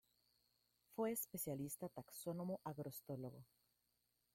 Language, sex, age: Spanish, female, 19-29